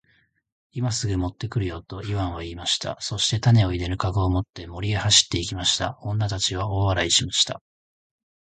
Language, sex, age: Japanese, male, 19-29